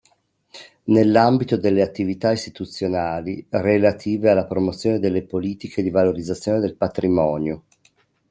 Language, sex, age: Italian, male, 50-59